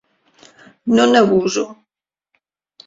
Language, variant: Catalan, Central